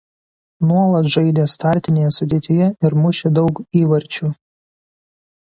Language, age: Lithuanian, 19-29